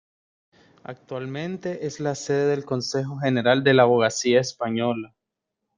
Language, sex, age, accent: Spanish, male, 19-29, América central